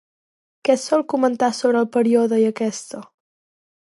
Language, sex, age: Catalan, female, 19-29